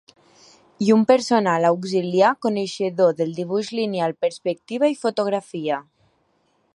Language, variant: Catalan, Central